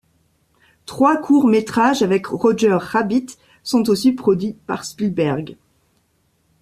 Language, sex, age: French, female, 40-49